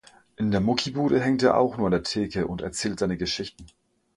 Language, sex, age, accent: German, male, 19-29, Deutschland Deutsch; Französisch Deutsch